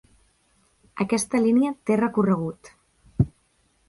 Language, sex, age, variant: Catalan, female, 19-29, Central